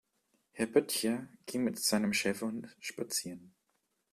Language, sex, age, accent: German, male, 19-29, Deutschland Deutsch